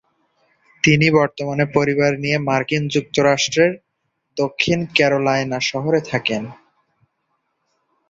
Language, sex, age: Bengali, male, 19-29